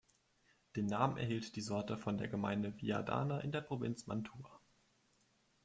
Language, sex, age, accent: German, male, 19-29, Deutschland Deutsch